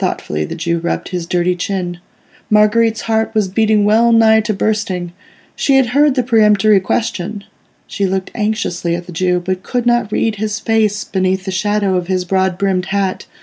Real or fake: real